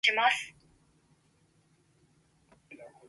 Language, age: Japanese, 19-29